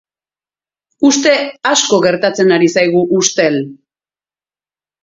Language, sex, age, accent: Basque, female, 40-49, Erdialdekoa edo Nafarra (Gipuzkoa, Nafarroa)